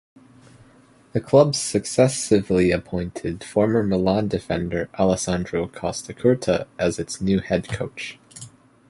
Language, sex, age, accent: English, male, 19-29, Canadian English